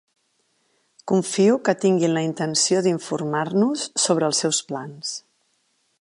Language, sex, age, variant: Catalan, female, 40-49, Central